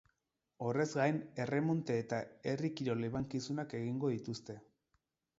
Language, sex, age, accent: Basque, male, 40-49, Erdialdekoa edo Nafarra (Gipuzkoa, Nafarroa)